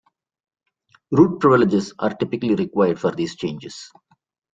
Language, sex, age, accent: English, male, 40-49, India and South Asia (India, Pakistan, Sri Lanka)